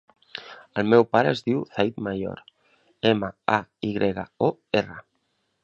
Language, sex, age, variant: Catalan, male, 40-49, Central